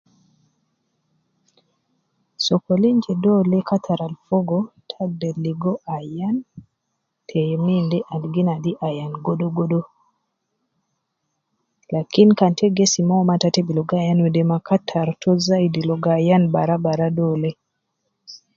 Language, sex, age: Nubi, female, 30-39